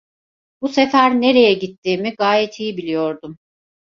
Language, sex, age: Turkish, female, 50-59